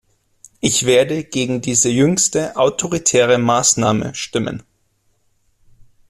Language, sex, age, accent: German, male, 19-29, Deutschland Deutsch